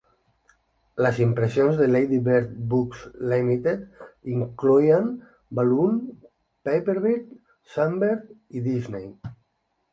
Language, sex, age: Catalan, male, 50-59